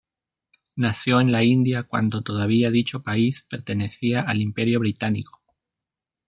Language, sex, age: Spanish, male, 30-39